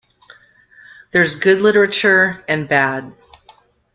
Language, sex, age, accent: English, female, 50-59, United States English